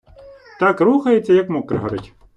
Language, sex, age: Ukrainian, male, 30-39